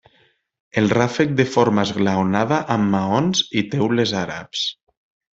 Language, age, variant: Catalan, 30-39, Nord-Occidental